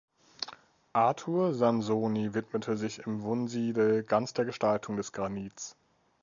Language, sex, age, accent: German, male, 30-39, Deutschland Deutsch